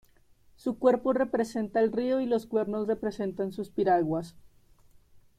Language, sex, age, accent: Spanish, female, 19-29, Andino-Pacífico: Colombia, Perú, Ecuador, oeste de Bolivia y Venezuela andina